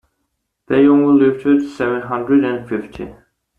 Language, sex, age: English, male, under 19